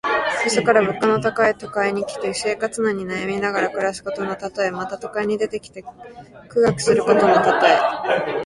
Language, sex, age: Japanese, female, under 19